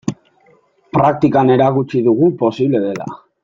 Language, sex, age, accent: Basque, male, 19-29, Mendebalekoa (Araba, Bizkaia, Gipuzkoako mendebaleko herri batzuk)